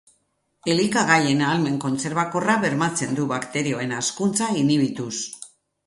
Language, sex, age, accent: Basque, female, 60-69, Mendebalekoa (Araba, Bizkaia, Gipuzkoako mendebaleko herri batzuk)